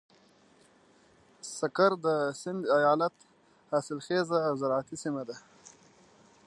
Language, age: Pashto, 19-29